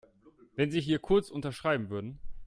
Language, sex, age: German, male, 19-29